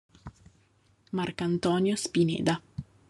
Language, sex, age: Italian, female, 30-39